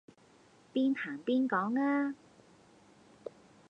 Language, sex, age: Cantonese, female, 30-39